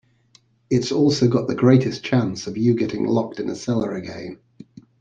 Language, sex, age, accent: English, male, 50-59, England English